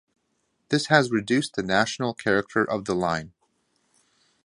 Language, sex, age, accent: English, male, 19-29, United States English